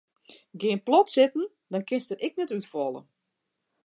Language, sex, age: Western Frisian, female, 40-49